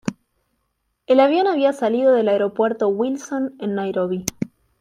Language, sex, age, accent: Spanish, female, 19-29, Rioplatense: Argentina, Uruguay, este de Bolivia, Paraguay